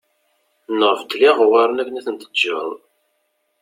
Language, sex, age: Kabyle, male, 30-39